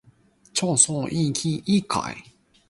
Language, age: Cantonese, 19-29